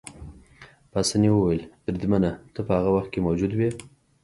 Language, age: Pashto, 30-39